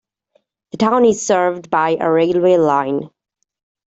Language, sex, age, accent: English, female, 19-29, England English